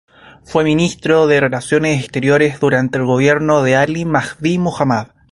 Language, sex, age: Spanish, male, 19-29